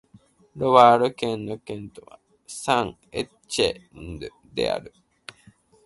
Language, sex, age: Japanese, male, 19-29